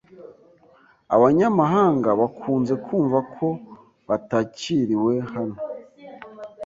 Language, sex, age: Kinyarwanda, male, 19-29